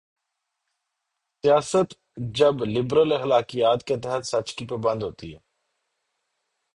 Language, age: Urdu, 30-39